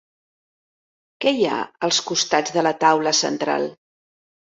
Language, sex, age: Catalan, female, 60-69